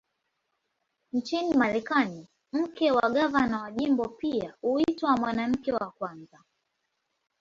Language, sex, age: Swahili, female, 19-29